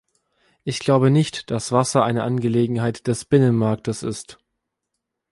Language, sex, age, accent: German, male, 19-29, Deutschland Deutsch